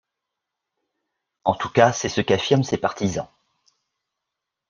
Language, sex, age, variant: French, male, 40-49, Français de métropole